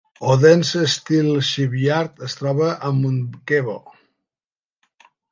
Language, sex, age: Catalan, male, 70-79